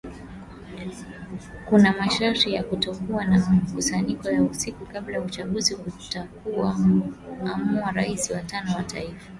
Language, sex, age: Swahili, female, 19-29